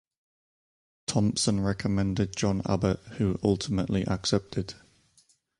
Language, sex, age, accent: English, male, 30-39, England English